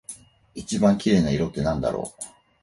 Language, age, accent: Japanese, 50-59, 標準語